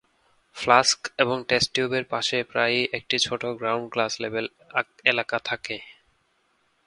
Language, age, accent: Bengali, 19-29, প্রমিত